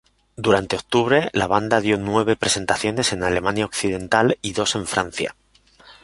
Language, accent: Spanish, España: Centro-Sur peninsular (Madrid, Toledo, Castilla-La Mancha)